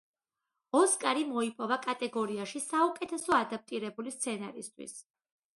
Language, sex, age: Georgian, female, 30-39